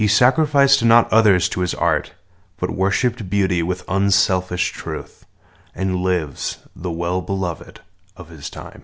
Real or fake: real